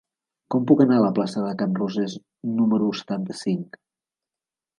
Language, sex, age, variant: Catalan, male, 50-59, Central